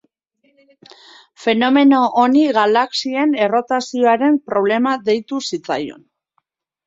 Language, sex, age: Basque, female, 40-49